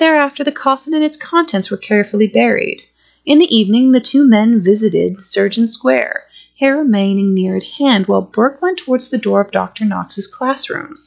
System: none